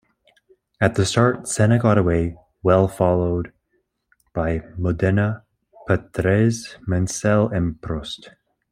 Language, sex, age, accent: English, male, 19-29, Canadian English